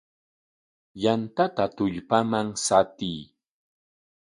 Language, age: Corongo Ancash Quechua, 50-59